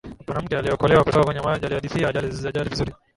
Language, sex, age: Swahili, male, 19-29